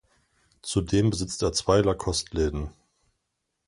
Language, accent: German, Deutschland Deutsch